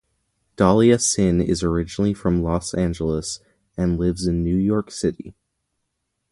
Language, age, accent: English, under 19, United States English